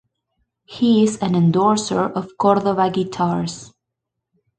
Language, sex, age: English, female, 19-29